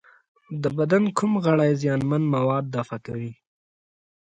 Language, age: Pashto, 19-29